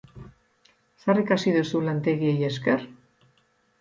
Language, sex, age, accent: Basque, female, 60-69, Erdialdekoa edo Nafarra (Gipuzkoa, Nafarroa)